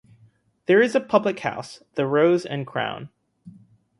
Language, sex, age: English, male, 19-29